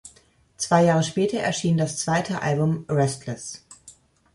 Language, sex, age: German, female, 40-49